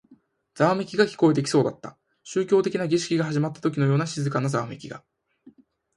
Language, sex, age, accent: Japanese, male, 19-29, 標準語